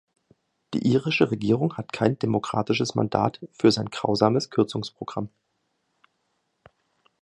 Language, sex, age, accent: German, male, 30-39, Deutschland Deutsch